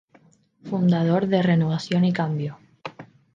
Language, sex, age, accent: Spanish, female, 19-29, España: Islas Canarias